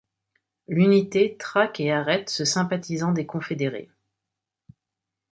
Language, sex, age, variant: French, female, 40-49, Français de métropole